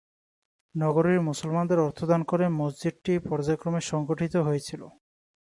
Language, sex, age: Bengali, male, 19-29